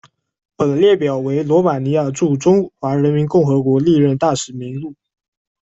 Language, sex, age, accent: Chinese, male, 19-29, 出生地：浙江省